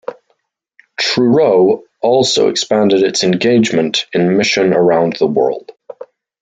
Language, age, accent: English, 19-29, Irish English